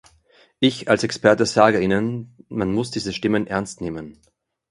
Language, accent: German, Österreichisches Deutsch